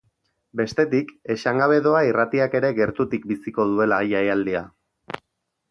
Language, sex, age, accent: Basque, male, 30-39, Erdialdekoa edo Nafarra (Gipuzkoa, Nafarroa)